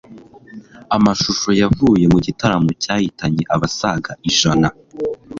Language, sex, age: Kinyarwanda, male, 19-29